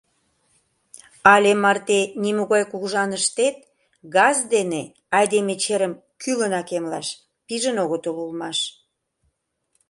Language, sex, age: Mari, female, 40-49